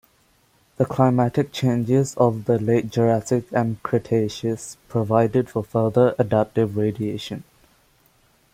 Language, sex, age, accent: English, male, under 19, England English